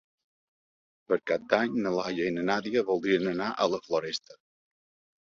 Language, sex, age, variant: Catalan, male, 50-59, Balear